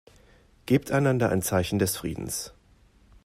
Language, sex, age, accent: German, male, 40-49, Deutschland Deutsch